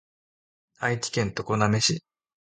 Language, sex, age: Japanese, male, 19-29